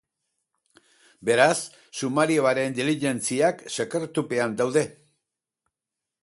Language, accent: Basque, Erdialdekoa edo Nafarra (Gipuzkoa, Nafarroa)